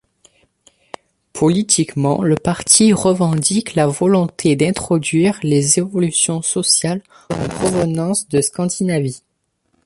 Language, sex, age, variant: French, male, under 19, Français de métropole